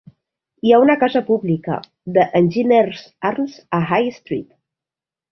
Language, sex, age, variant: Catalan, female, 40-49, Nord-Occidental